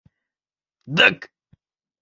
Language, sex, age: Mari, male, 30-39